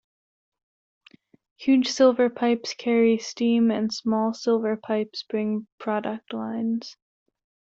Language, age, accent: English, 19-29, United States English